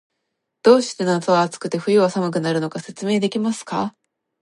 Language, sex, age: Japanese, female, 19-29